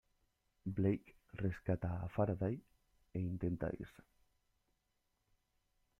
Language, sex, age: Spanish, male, 19-29